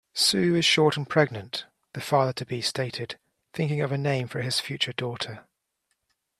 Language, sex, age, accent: English, male, 40-49, Scottish English